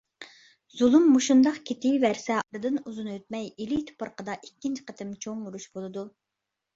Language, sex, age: Uyghur, female, 19-29